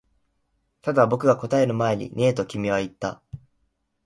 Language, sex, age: Japanese, male, 19-29